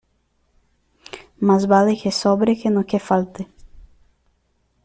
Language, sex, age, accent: Spanish, female, under 19, México